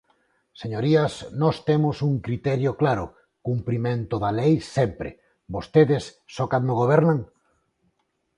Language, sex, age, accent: Galician, male, 40-49, Normativo (estándar); Neofalante